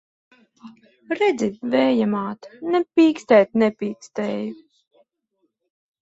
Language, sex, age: Latvian, female, 19-29